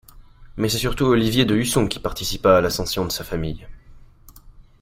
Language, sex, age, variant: French, male, under 19, Français de métropole